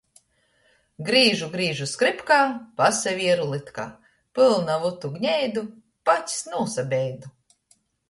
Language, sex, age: Latgalian, female, 40-49